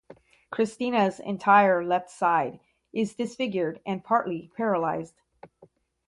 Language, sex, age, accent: English, female, 50-59, United States English